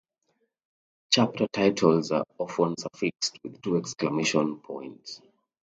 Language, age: English, 30-39